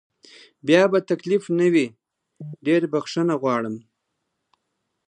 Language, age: Pashto, 40-49